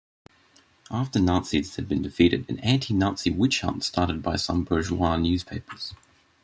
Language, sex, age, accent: English, male, under 19, Australian English